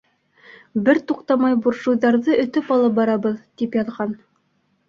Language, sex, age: Bashkir, female, under 19